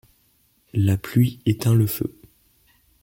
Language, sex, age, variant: French, male, under 19, Français de métropole